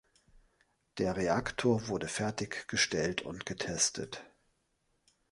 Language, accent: German, Deutschland Deutsch